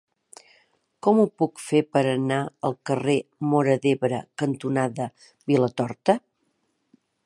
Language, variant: Catalan, Central